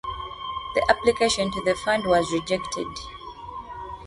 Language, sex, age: English, female, 19-29